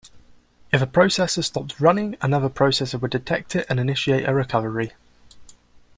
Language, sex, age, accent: English, male, under 19, England English